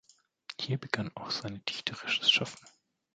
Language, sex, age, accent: German, male, 40-49, Deutschland Deutsch